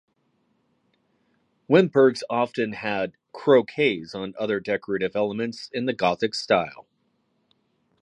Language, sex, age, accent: English, male, 40-49, United States English